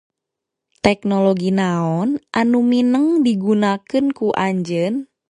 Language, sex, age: Sundanese, female, 19-29